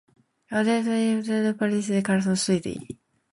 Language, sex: English, female